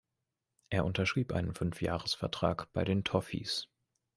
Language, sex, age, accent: German, male, 19-29, Deutschland Deutsch